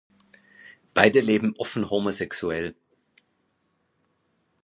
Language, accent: German, Österreichisches Deutsch